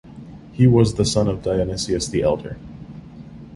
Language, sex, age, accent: English, male, 19-29, United States English